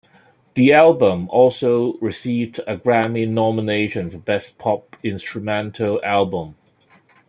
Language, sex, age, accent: English, male, 30-39, Hong Kong English